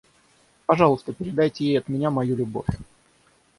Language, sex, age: Russian, male, 30-39